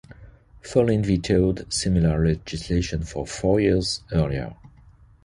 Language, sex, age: English, male, 50-59